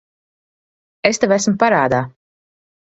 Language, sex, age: Latvian, female, 19-29